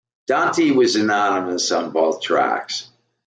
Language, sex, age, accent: English, male, 60-69, United States English